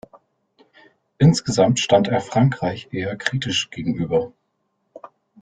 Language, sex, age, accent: German, male, 40-49, Deutschland Deutsch